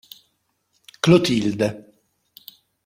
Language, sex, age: Italian, male, 40-49